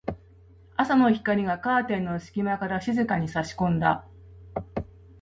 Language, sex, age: Japanese, female, 60-69